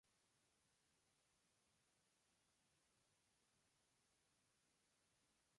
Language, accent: Spanish, Rioplatense: Argentina, Uruguay, este de Bolivia, Paraguay